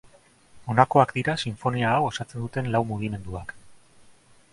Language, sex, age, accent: Basque, male, 30-39, Erdialdekoa edo Nafarra (Gipuzkoa, Nafarroa)